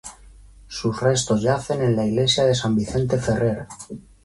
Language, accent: Spanish, España: Centro-Sur peninsular (Madrid, Toledo, Castilla-La Mancha)